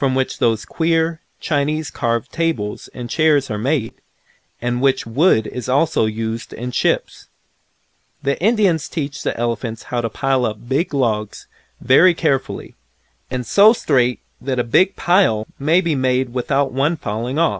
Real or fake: real